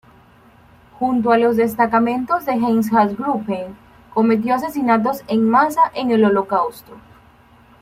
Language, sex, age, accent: Spanish, female, 19-29, Caribe: Cuba, Venezuela, Puerto Rico, República Dominicana, Panamá, Colombia caribeña, México caribeño, Costa del golfo de México